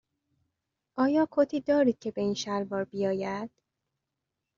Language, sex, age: Persian, female, 19-29